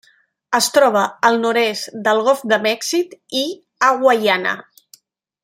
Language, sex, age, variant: Catalan, female, 30-39, Central